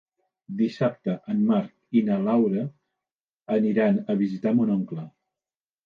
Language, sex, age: Catalan, male, 60-69